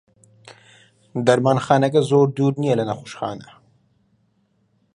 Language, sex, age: Central Kurdish, male, 19-29